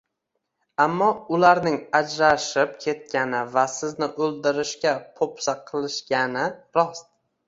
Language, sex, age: Uzbek, male, 19-29